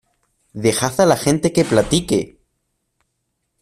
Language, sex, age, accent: Spanish, male, under 19, España: Centro-Sur peninsular (Madrid, Toledo, Castilla-La Mancha)